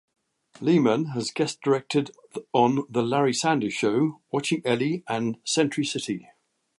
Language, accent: English, England English